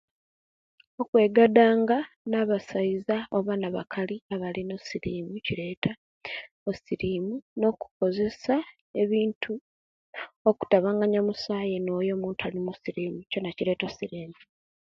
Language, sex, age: Kenyi, female, 19-29